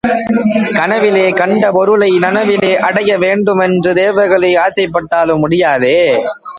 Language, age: Tamil, under 19